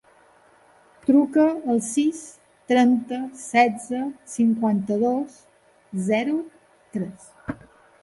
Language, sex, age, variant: Catalan, female, 50-59, Balear